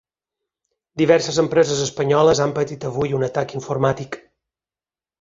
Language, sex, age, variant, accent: Catalan, male, 30-39, Balear, mallorquí